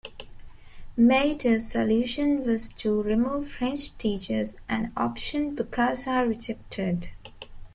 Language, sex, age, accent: English, female, 19-29, India and South Asia (India, Pakistan, Sri Lanka)